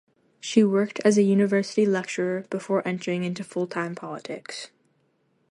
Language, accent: English, United States English